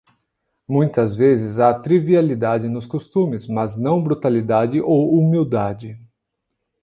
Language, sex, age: Portuguese, male, 30-39